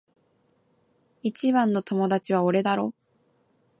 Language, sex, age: Japanese, female, 19-29